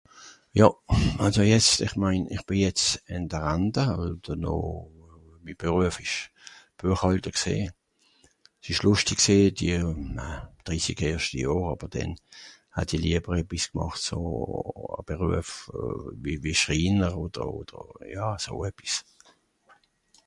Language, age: Swiss German, 60-69